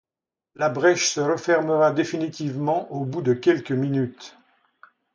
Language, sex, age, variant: French, male, 70-79, Français de métropole